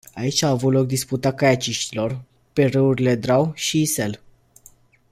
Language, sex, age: Romanian, male, under 19